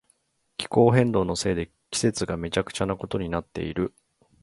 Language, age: Japanese, 40-49